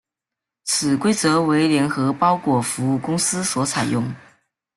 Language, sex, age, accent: Chinese, male, under 19, 出生地：湖南省